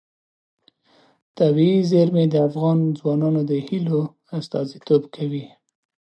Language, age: Pashto, 19-29